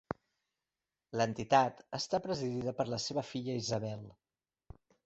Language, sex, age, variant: Catalan, male, 40-49, Central